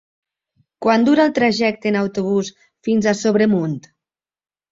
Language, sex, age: Catalan, female, 40-49